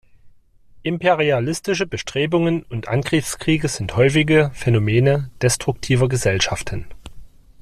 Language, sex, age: German, male, 40-49